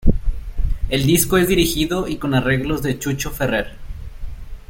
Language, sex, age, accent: Spanish, male, 19-29, México